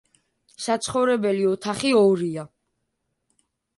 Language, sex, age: Georgian, male, under 19